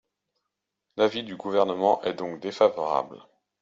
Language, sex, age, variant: French, male, 30-39, Français de métropole